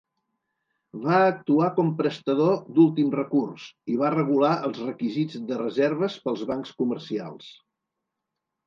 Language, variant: Catalan, Septentrional